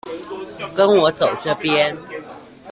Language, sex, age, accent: Chinese, female, 19-29, 出生地：宜蘭縣